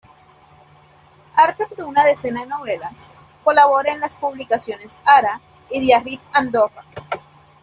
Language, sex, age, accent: Spanish, female, 19-29, Caribe: Cuba, Venezuela, Puerto Rico, República Dominicana, Panamá, Colombia caribeña, México caribeño, Costa del golfo de México